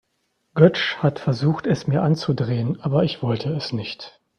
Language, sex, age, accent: German, male, 30-39, Deutschland Deutsch